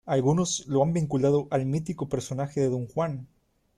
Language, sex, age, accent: Spanish, male, 19-29, México